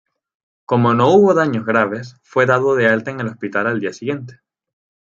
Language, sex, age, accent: Spanish, male, 19-29, España: Islas Canarias